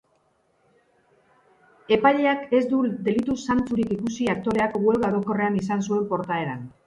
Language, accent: Basque, Mendebalekoa (Araba, Bizkaia, Gipuzkoako mendebaleko herri batzuk)